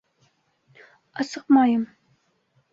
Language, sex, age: Bashkir, female, under 19